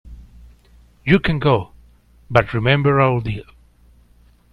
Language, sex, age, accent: English, male, 40-49, United States English